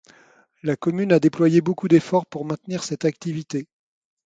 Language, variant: French, Français de métropole